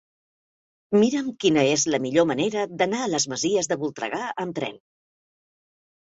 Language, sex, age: Catalan, female, 50-59